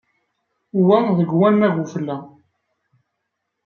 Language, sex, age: Kabyle, male, 30-39